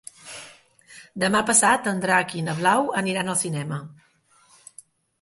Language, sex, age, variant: Catalan, female, 40-49, Central